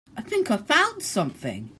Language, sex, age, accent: English, male, under 19, England English